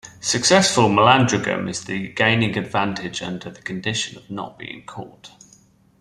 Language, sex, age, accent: English, male, 40-49, England English